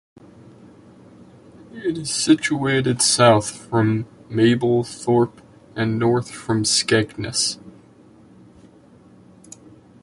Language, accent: English, United States English